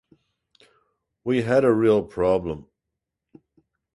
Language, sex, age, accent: English, male, 50-59, Irish English